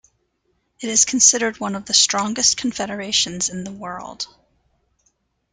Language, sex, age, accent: English, female, 50-59, United States English